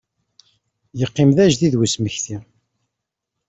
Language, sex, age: Kabyle, male, 50-59